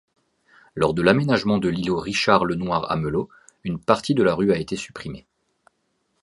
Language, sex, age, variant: French, male, 30-39, Français de métropole